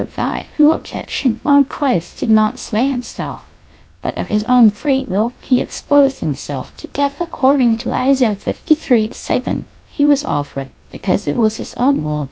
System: TTS, GlowTTS